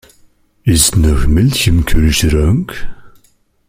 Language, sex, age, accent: German, male, 19-29, Österreichisches Deutsch